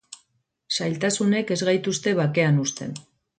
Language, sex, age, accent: Basque, female, 50-59, Erdialdekoa edo Nafarra (Gipuzkoa, Nafarroa)